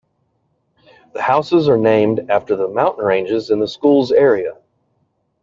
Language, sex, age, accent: English, male, 30-39, United States English